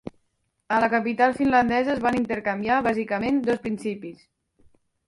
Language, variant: Catalan, Central